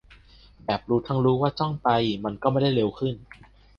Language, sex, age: Thai, male, 19-29